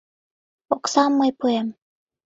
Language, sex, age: Mari, female, 19-29